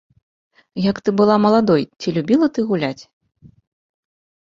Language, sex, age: Belarusian, female, 19-29